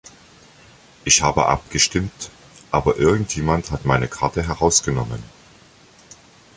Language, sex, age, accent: German, male, 50-59, Deutschland Deutsch